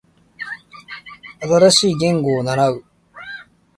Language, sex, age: Japanese, male, 30-39